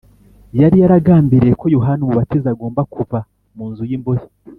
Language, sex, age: Kinyarwanda, male, 30-39